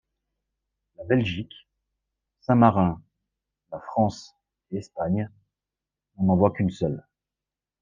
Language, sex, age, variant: French, male, 50-59, Français de métropole